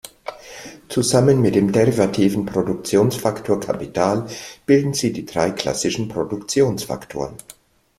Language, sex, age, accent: German, male, 60-69, Deutschland Deutsch